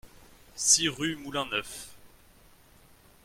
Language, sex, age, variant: French, male, 19-29, Français de métropole